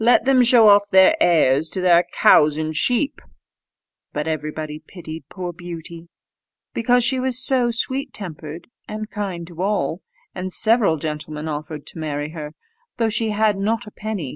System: none